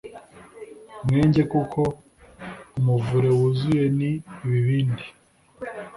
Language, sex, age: Kinyarwanda, male, 19-29